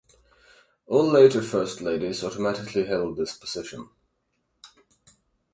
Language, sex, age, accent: English, male, 19-29, United States English; England English